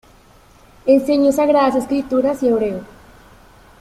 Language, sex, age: Spanish, male, 30-39